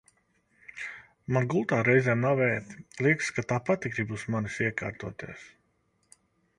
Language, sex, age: Latvian, male, 30-39